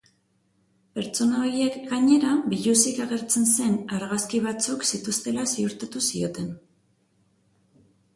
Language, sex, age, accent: Basque, female, 30-39, Mendebalekoa (Araba, Bizkaia, Gipuzkoako mendebaleko herri batzuk)